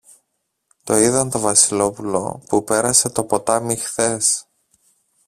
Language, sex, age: Greek, male, 30-39